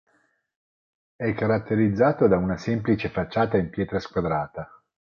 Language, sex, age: Italian, male, 40-49